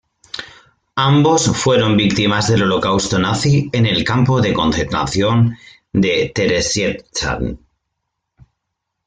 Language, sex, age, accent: Spanish, male, 30-39, España: Norte peninsular (Asturias, Castilla y León, Cantabria, País Vasco, Navarra, Aragón, La Rioja, Guadalajara, Cuenca)